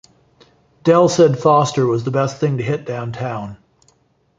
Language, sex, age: English, male, 40-49